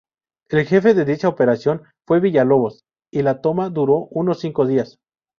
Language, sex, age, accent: Spanish, male, 19-29, México